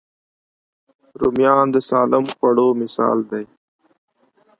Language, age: Pashto, 30-39